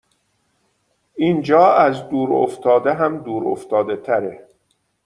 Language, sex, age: Persian, male, 50-59